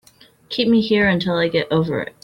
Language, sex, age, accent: English, female, 19-29, United States English